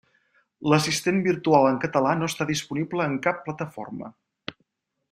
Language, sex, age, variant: Catalan, male, 50-59, Central